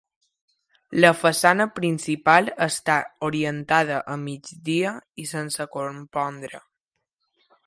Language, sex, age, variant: Catalan, male, under 19, Balear